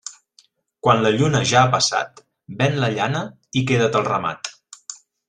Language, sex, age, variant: Catalan, male, 40-49, Central